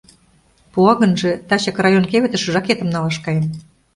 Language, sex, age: Mari, female, 50-59